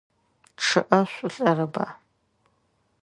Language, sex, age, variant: Adyghe, female, 30-39, Адыгабзэ (Кирил, пстэумэ зэдыряе)